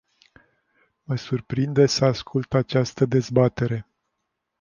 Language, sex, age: Romanian, male, 50-59